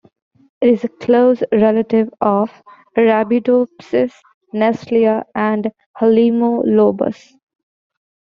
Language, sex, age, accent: English, female, 19-29, United States English